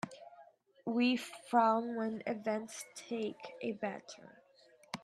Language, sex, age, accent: English, female, 30-39, United States English